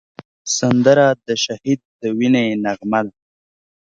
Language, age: Pashto, 19-29